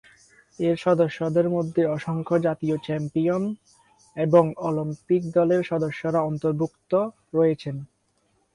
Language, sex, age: Bengali, male, 19-29